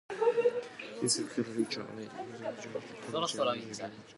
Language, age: English, 19-29